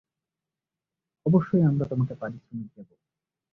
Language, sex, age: Bengali, male, 19-29